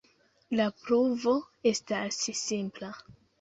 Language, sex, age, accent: Esperanto, female, 19-29, Internacia